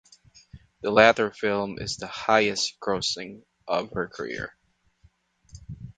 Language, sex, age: English, male, 19-29